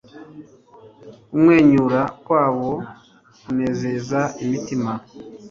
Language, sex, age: Kinyarwanda, male, 50-59